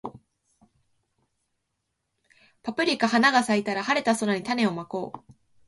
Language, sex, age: Japanese, female, 19-29